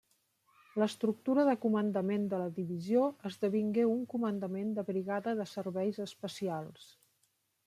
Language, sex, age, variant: Catalan, female, 50-59, Central